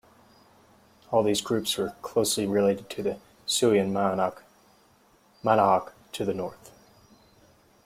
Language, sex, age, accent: English, male, 19-29, United States English